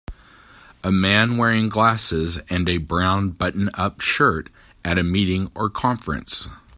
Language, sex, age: English, male, 40-49